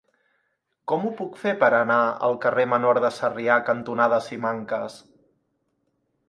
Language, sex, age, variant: Catalan, male, 40-49, Central